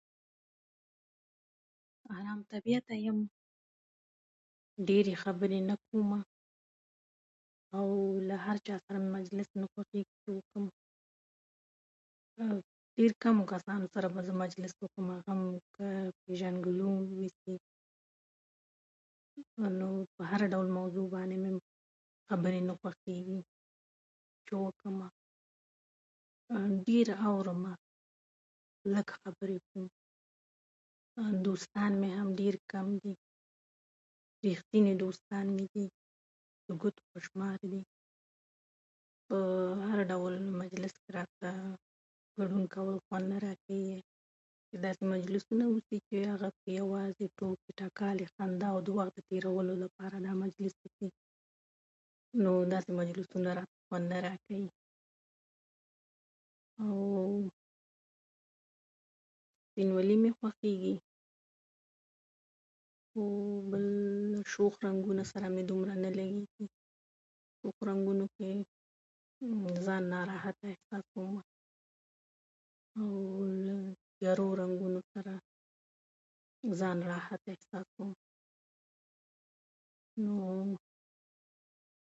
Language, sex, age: Pashto, female, 30-39